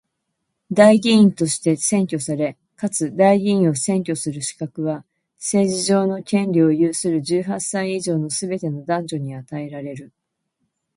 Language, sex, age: Japanese, female, 50-59